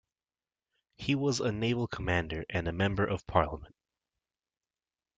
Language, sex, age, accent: English, male, under 19, United States English